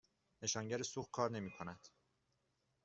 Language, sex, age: Persian, male, 19-29